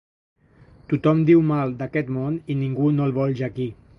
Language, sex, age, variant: Catalan, male, 50-59, Central